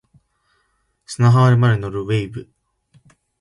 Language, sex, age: Japanese, male, under 19